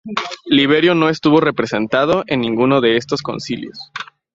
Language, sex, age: Spanish, male, 19-29